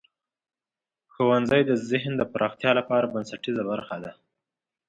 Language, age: Pashto, 19-29